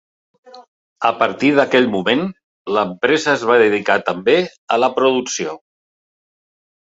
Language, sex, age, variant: Catalan, male, 60-69, Central